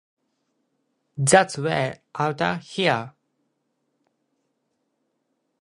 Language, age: English, 19-29